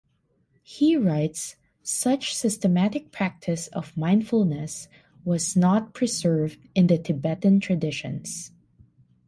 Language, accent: English, Filipino